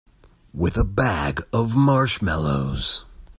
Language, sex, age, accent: English, male, 19-29, United States English